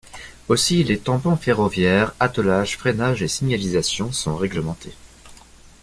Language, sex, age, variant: French, male, 19-29, Français de métropole